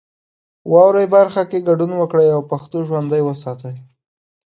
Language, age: Pashto, under 19